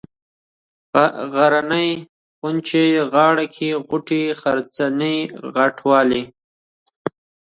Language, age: Pashto, under 19